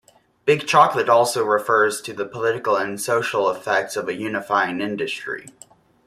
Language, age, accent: English, 19-29, United States English